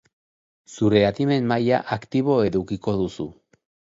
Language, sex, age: Basque, male, 40-49